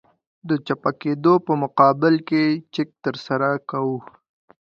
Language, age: Pashto, 19-29